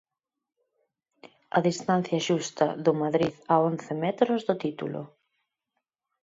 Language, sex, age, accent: Galician, female, 30-39, Normativo (estándar)